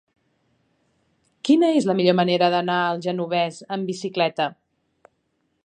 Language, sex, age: Catalan, female, 19-29